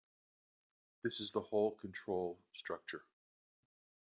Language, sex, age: English, male, 60-69